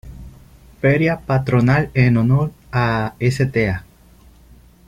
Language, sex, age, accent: Spanish, male, 19-29, Caribe: Cuba, Venezuela, Puerto Rico, República Dominicana, Panamá, Colombia caribeña, México caribeño, Costa del golfo de México